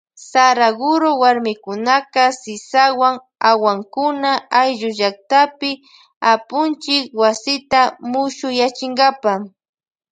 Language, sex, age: Loja Highland Quichua, female, 19-29